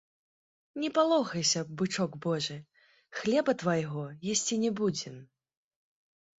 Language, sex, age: Belarusian, female, 19-29